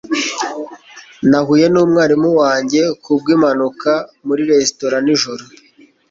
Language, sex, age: Kinyarwanda, male, 40-49